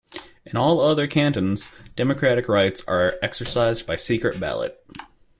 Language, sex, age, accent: English, male, 19-29, United States English